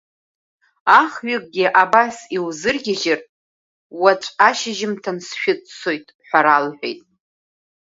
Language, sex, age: Abkhazian, female, 30-39